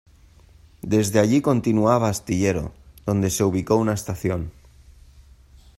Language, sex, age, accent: Spanish, male, 19-29, España: Centro-Sur peninsular (Madrid, Toledo, Castilla-La Mancha)